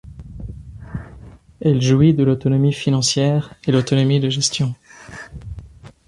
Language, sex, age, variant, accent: French, male, 30-39, Français d'Europe, Français de Suisse